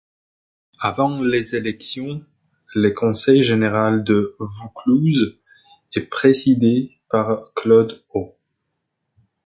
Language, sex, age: French, male, 19-29